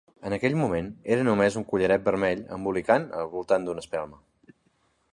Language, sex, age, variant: Catalan, male, 30-39, Central